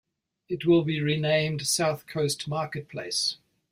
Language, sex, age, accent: English, male, 70-79, New Zealand English